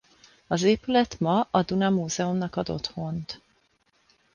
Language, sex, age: Hungarian, female, 30-39